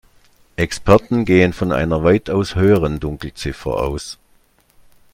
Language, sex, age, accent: German, male, 60-69, Deutschland Deutsch